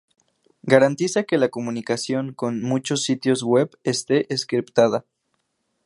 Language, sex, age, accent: Spanish, male, 19-29, México